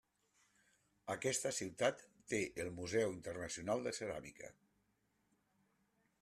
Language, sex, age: Catalan, male, 50-59